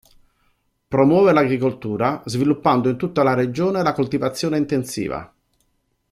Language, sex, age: Italian, male, 50-59